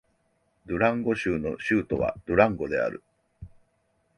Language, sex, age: Japanese, male, 50-59